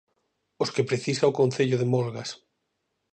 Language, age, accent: Galician, 40-49, Normativo (estándar)